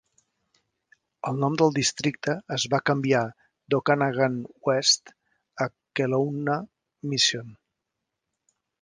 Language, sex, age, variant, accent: Catalan, male, 50-59, Central, central